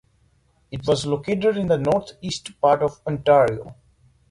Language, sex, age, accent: English, male, 19-29, United States English